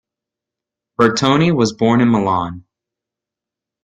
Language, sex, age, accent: English, male, 19-29, United States English